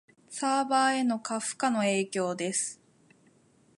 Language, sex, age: Japanese, female, 19-29